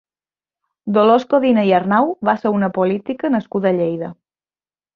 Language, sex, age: Catalan, female, 30-39